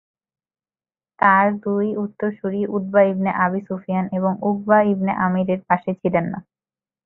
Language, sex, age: Bengali, female, 19-29